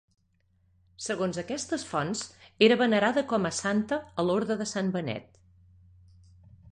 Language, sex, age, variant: Catalan, female, 40-49, Nord-Occidental